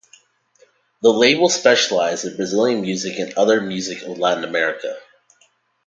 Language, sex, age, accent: English, male, under 19, United States English